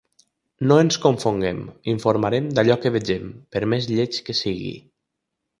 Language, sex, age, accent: Catalan, male, 30-39, valencià